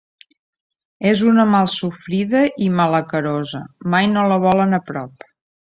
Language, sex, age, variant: Catalan, female, 50-59, Central